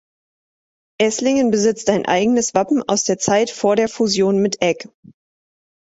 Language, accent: German, Deutschland Deutsch